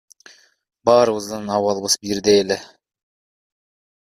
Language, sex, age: Kyrgyz, male, 30-39